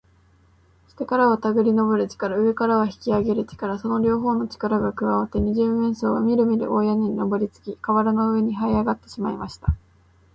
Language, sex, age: Japanese, female, 19-29